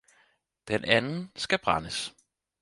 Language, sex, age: Danish, male, 19-29